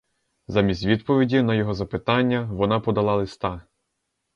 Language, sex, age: Ukrainian, male, 19-29